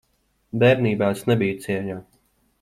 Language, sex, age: Latvian, male, 19-29